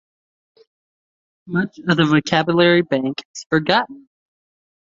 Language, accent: English, United States English